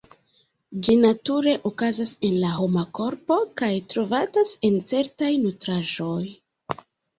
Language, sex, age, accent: Esperanto, female, 19-29, Internacia